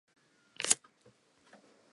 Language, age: English, 19-29